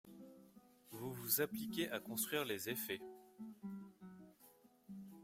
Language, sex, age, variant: French, male, 19-29, Français de métropole